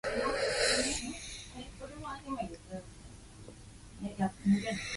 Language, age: English, 19-29